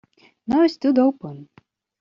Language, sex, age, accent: English, female, 30-39, United States English